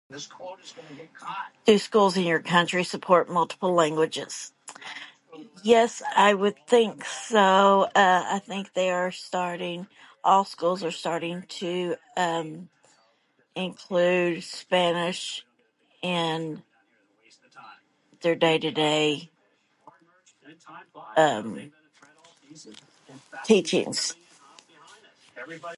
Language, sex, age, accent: English, female, 40-49, United States English